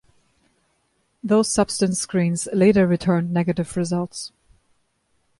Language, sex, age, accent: English, female, 30-39, United States English